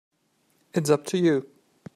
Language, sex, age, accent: English, male, 30-39, England English